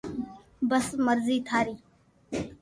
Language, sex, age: Loarki, female, under 19